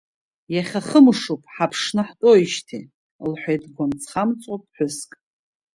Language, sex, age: Abkhazian, female, 40-49